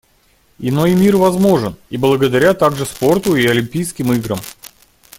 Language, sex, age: Russian, male, 30-39